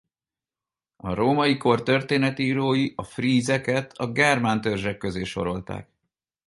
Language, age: Hungarian, 40-49